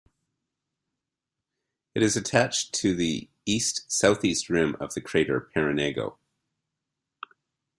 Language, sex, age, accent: English, male, 40-49, Canadian English